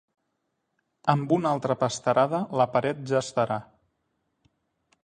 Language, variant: Catalan, Central